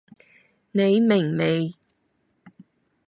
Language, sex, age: Cantonese, female, 19-29